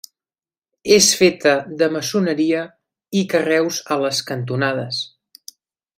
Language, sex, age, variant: Catalan, male, 19-29, Central